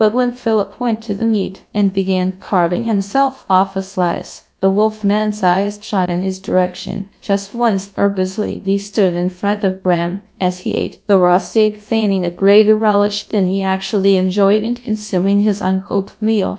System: TTS, GlowTTS